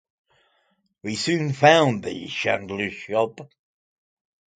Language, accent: English, England English